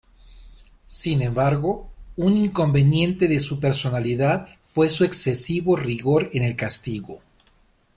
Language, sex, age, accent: Spanish, male, 40-49, México